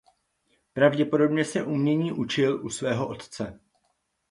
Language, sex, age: Czech, male, 40-49